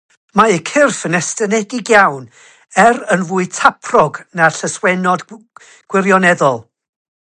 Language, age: Welsh, 60-69